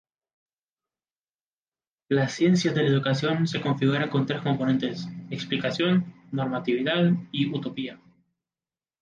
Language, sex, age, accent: Spanish, male, 19-29, América central